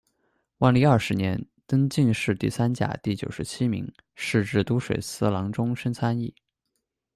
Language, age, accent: Chinese, 19-29, 出生地：四川省